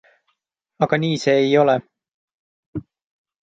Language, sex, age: Estonian, male, 19-29